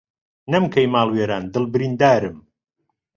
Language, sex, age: Central Kurdish, male, 50-59